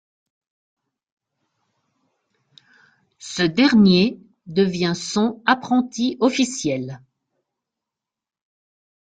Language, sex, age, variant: French, female, 60-69, Français de métropole